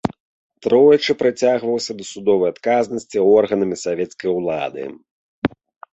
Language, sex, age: Belarusian, male, 30-39